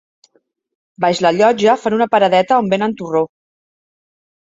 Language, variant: Catalan, Central